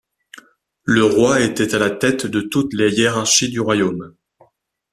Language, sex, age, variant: French, male, 19-29, Français de métropole